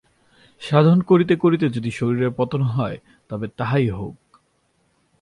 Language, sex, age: Bengali, male, 19-29